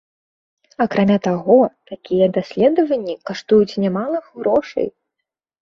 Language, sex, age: Belarusian, female, 19-29